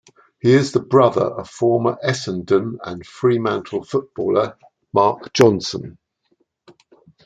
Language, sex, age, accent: English, male, 50-59, England English